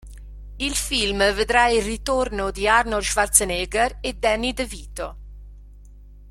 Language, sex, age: Italian, female, 50-59